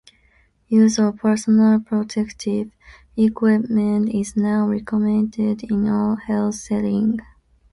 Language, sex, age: English, female, under 19